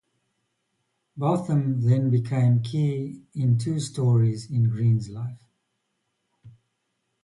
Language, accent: English, Southern African (South Africa, Zimbabwe, Namibia)